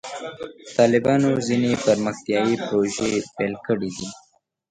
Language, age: Pashto, 19-29